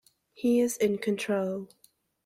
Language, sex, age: English, male, 19-29